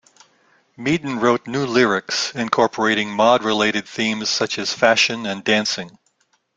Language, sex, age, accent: English, male, 60-69, United States English